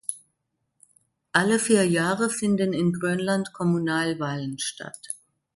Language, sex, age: German, female, 50-59